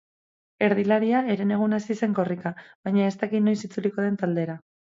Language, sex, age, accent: Basque, female, 30-39, Mendebalekoa (Araba, Bizkaia, Gipuzkoako mendebaleko herri batzuk)